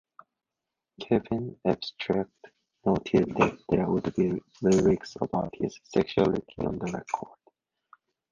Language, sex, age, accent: English, male, 19-29, Hong Kong English